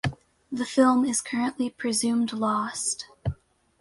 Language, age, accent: English, under 19, United States English